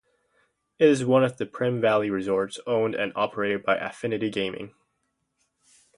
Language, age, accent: English, 19-29, United States English